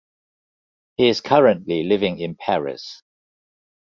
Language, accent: English, Singaporean English